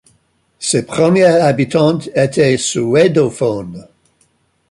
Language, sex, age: French, male, 60-69